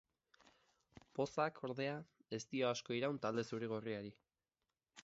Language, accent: Basque, Erdialdekoa edo Nafarra (Gipuzkoa, Nafarroa)